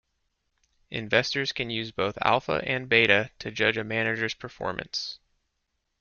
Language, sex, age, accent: English, male, 40-49, United States English